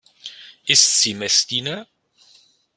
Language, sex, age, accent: German, male, 50-59, Deutschland Deutsch